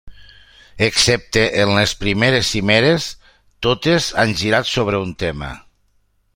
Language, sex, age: Catalan, male, 60-69